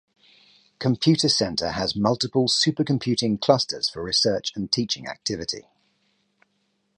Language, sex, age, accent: English, male, 40-49, England English